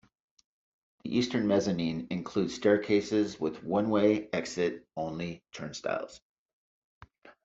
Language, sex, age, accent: English, male, 50-59, United States English